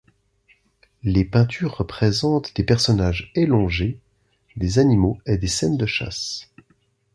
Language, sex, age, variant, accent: French, male, 40-49, Français d'Europe, Français de Suisse